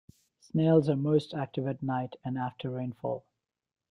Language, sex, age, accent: English, male, 30-39, Australian English